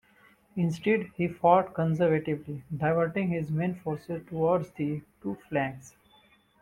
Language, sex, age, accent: English, male, 19-29, India and South Asia (India, Pakistan, Sri Lanka)